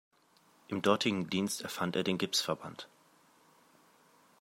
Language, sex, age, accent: German, male, 19-29, Deutschland Deutsch